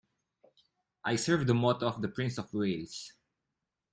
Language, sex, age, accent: English, male, 19-29, Filipino